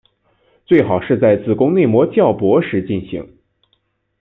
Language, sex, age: Chinese, male, 19-29